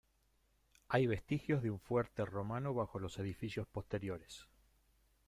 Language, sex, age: Spanish, male, 50-59